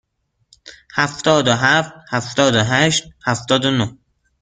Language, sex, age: Persian, male, 19-29